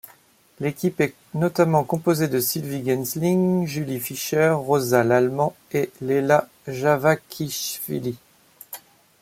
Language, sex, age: French, male, 40-49